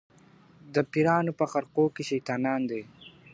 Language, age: Pashto, 19-29